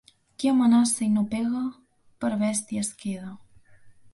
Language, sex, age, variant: Catalan, female, under 19, Central